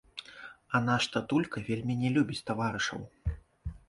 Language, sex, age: Belarusian, male, 30-39